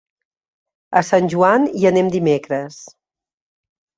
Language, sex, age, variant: Catalan, female, 50-59, Central